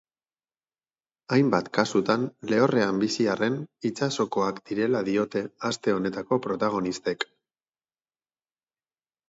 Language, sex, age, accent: Basque, male, 30-39, Batua